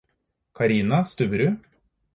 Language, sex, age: Norwegian Bokmål, male, 30-39